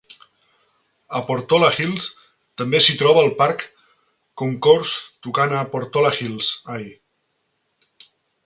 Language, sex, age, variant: Catalan, male, 40-49, Central